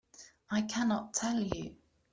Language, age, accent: English, 19-29, England English